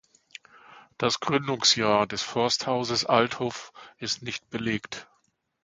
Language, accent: German, Deutschland Deutsch